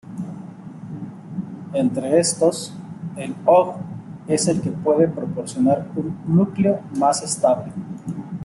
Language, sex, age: Spanish, male, 40-49